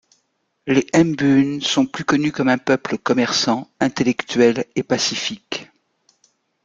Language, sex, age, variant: French, female, 50-59, Français de métropole